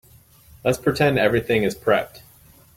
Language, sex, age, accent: English, male, 19-29, United States English